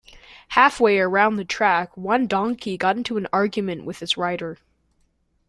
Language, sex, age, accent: English, male, under 19, United States English